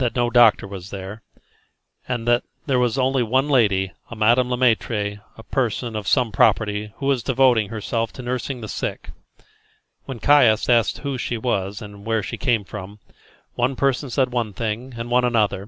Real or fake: real